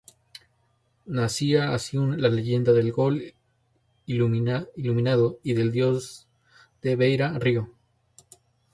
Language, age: Spanish, 19-29